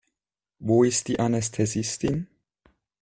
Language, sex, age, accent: German, male, 30-39, Schweizerdeutsch